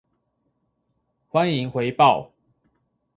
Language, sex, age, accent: Chinese, male, 19-29, 出生地：臺北市